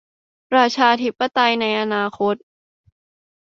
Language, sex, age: Thai, female, 19-29